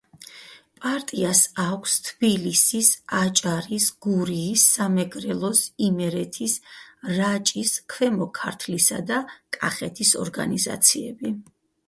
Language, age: Georgian, 40-49